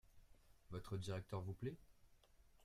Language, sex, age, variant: French, male, 19-29, Français de métropole